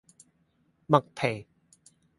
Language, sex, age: Cantonese, male, 19-29